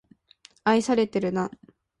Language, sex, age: Japanese, female, 19-29